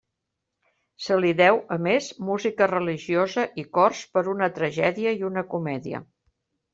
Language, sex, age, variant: Catalan, female, 60-69, Central